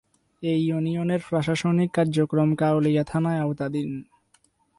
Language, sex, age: Bengali, male, 19-29